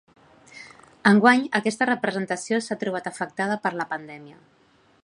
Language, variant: Catalan, Central